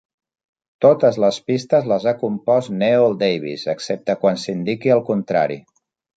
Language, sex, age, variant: Catalan, male, 40-49, Central